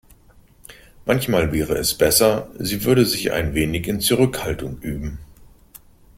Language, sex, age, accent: German, male, 50-59, Deutschland Deutsch